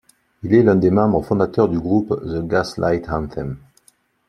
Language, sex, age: French, male, 40-49